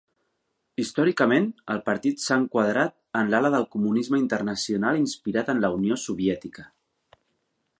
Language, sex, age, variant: Catalan, male, 30-39, Central